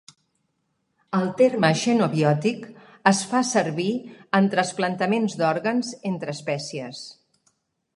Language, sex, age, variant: Catalan, female, 50-59, Central